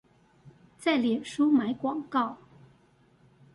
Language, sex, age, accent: Chinese, female, 40-49, 出生地：臺北市